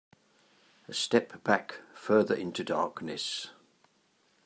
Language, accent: English, England English